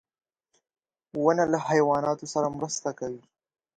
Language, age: Pashto, under 19